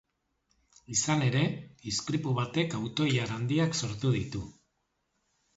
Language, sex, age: Basque, male, 40-49